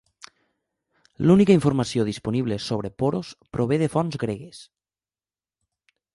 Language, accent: Catalan, nord-occidental; valencià